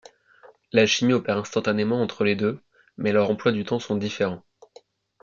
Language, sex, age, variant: French, male, under 19, Français de métropole